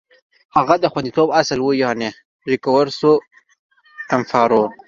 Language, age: Pashto, 19-29